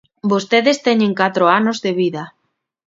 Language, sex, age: Galician, female, 30-39